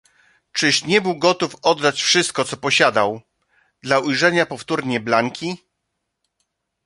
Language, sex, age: Polish, male, 40-49